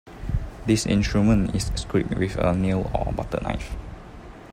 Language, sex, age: English, male, 19-29